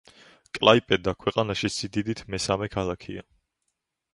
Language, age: Georgian, under 19